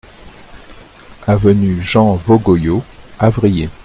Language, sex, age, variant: French, male, 60-69, Français de métropole